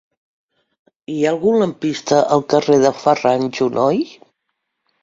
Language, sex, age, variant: Catalan, female, 60-69, Central